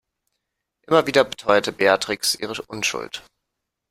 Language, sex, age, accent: German, male, 19-29, Deutschland Deutsch